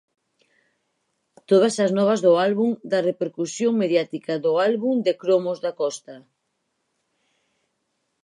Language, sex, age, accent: Galician, female, 30-39, Normativo (estándar)